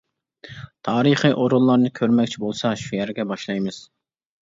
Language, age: Uyghur, 19-29